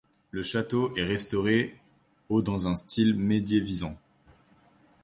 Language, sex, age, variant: French, male, 19-29, Français de métropole